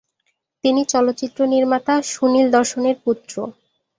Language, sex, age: Bengali, female, 19-29